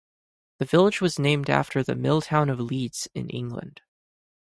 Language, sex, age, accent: English, male, 19-29, United States English